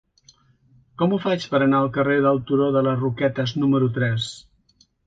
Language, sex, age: Catalan, male, 60-69